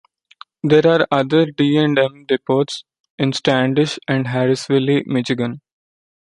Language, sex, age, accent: English, male, 19-29, India and South Asia (India, Pakistan, Sri Lanka)